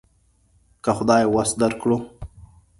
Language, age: Pashto, 30-39